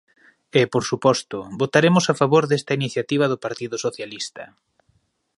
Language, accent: Galician, Oriental (común en zona oriental)